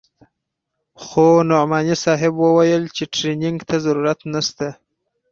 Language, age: Pashto, 19-29